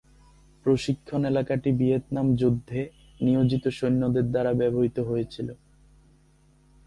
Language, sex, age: Bengali, male, 19-29